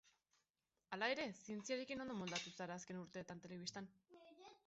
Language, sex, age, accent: Basque, female, 30-39, Mendebalekoa (Araba, Bizkaia, Gipuzkoako mendebaleko herri batzuk)